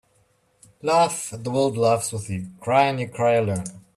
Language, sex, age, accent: English, male, 40-49, Southern African (South Africa, Zimbabwe, Namibia)